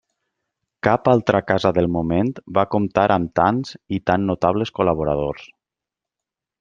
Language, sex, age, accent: Catalan, male, 30-39, valencià